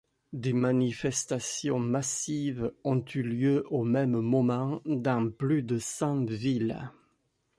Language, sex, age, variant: French, male, 50-59, Français de métropole